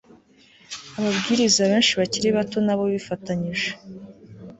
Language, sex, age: Kinyarwanda, female, 19-29